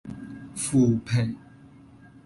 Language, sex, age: Cantonese, male, 19-29